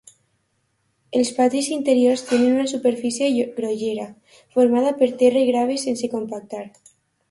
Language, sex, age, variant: Catalan, female, under 19, Alacantí